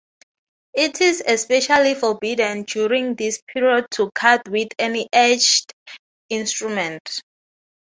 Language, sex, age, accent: English, female, 19-29, Southern African (South Africa, Zimbabwe, Namibia)